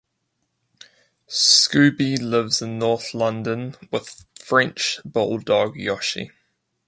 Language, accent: English, New Zealand English